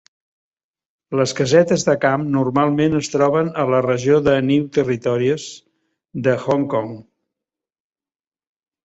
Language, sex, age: Catalan, male, 70-79